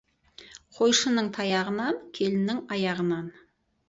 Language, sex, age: Kazakh, female, 40-49